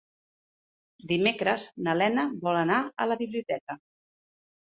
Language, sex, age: Catalan, female, 40-49